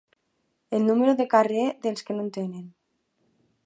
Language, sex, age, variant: Catalan, female, 19-29, Nord-Occidental